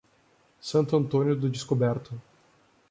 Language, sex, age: Portuguese, male, 19-29